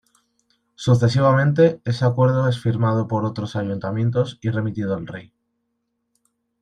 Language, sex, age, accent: Spanish, male, 19-29, España: Centro-Sur peninsular (Madrid, Toledo, Castilla-La Mancha)